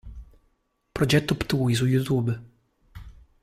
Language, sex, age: Italian, male, 30-39